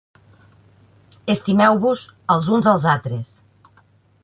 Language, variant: Catalan, Central